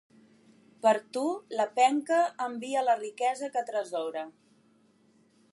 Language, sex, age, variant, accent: Catalan, female, 40-49, Central, central